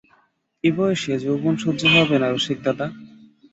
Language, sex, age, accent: Bengali, male, 19-29, শুদ্ধ